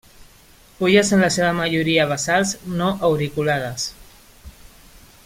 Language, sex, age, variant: Catalan, female, 30-39, Central